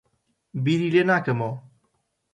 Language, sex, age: Central Kurdish, male, 19-29